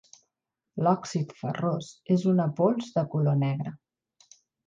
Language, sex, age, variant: Catalan, female, 40-49, Central